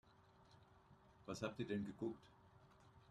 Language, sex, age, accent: German, male, 60-69, Deutschland Deutsch